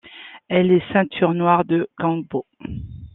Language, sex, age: French, female, 40-49